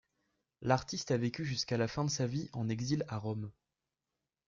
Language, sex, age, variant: French, male, under 19, Français de métropole